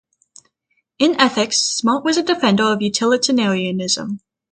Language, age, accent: English, under 19, United States English